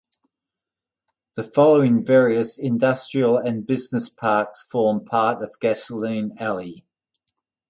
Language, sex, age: English, male, 60-69